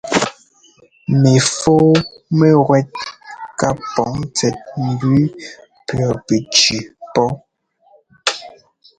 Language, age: Ngomba, 19-29